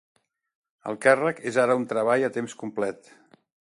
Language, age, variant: Catalan, 60-69, Central